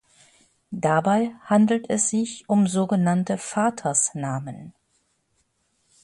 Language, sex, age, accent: German, female, 60-69, Deutschland Deutsch